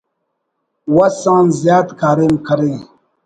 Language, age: Brahui, 30-39